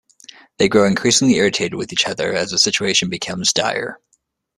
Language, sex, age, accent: English, male, 30-39, United States English